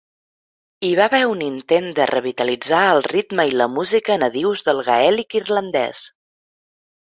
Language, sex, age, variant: Catalan, female, 19-29, Central